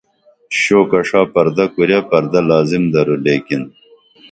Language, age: Dameli, 50-59